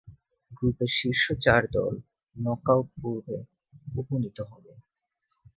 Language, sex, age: Bengali, male, 19-29